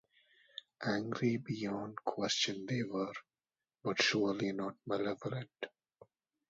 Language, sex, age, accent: English, male, 19-29, India and South Asia (India, Pakistan, Sri Lanka)